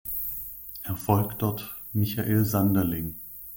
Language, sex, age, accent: German, male, 40-49, Deutschland Deutsch